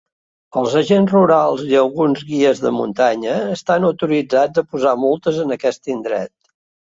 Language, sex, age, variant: Catalan, male, 60-69, Central